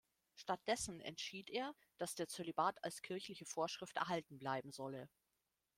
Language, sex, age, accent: German, female, 30-39, Deutschland Deutsch